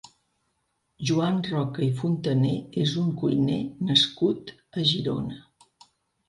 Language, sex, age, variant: Catalan, female, 60-69, Central